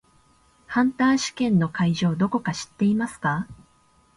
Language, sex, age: Japanese, female, 19-29